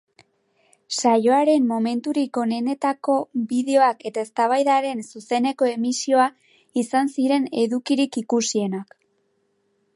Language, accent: Basque, Mendebalekoa (Araba, Bizkaia, Gipuzkoako mendebaleko herri batzuk)